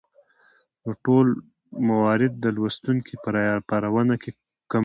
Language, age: Pashto, 19-29